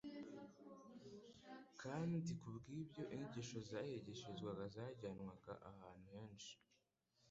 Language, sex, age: Kinyarwanda, male, under 19